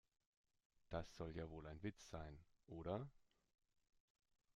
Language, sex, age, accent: German, male, 30-39, Deutschland Deutsch